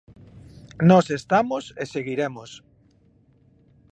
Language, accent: Galician, Normativo (estándar)